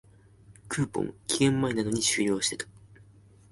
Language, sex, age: Japanese, male, 19-29